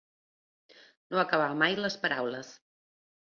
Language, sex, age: Catalan, female, 40-49